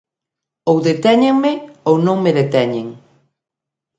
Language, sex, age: Galician, female, 50-59